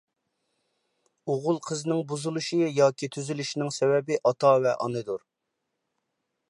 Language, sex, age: Uyghur, male, 40-49